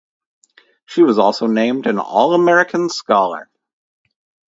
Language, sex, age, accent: English, male, 30-39, United States English